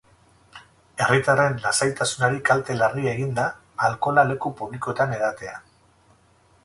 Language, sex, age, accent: Basque, male, 50-59, Erdialdekoa edo Nafarra (Gipuzkoa, Nafarroa)